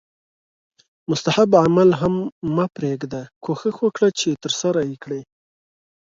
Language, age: Pashto, 30-39